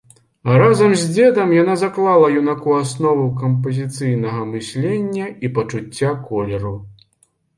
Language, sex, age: Belarusian, male, 40-49